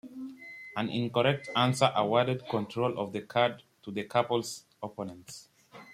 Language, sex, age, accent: English, male, under 19, England English